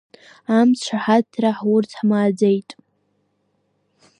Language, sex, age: Abkhazian, female, under 19